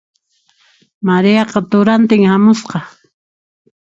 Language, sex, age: Puno Quechua, female, 60-69